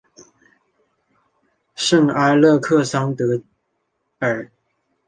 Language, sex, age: Chinese, male, under 19